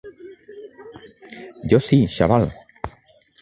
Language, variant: Catalan, Central